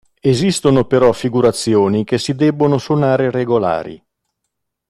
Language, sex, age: Italian, male, 50-59